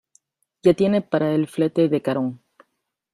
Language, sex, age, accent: Spanish, female, 30-39, Andino-Pacífico: Colombia, Perú, Ecuador, oeste de Bolivia y Venezuela andina